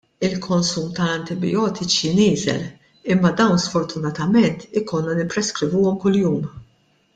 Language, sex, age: Maltese, female, 50-59